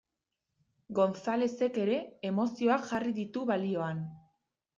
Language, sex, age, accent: Basque, female, 19-29, Erdialdekoa edo Nafarra (Gipuzkoa, Nafarroa)